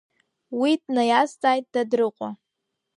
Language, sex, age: Abkhazian, female, under 19